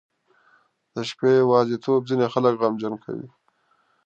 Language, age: Pashto, 30-39